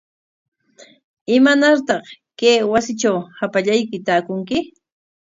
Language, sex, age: Corongo Ancash Quechua, female, 50-59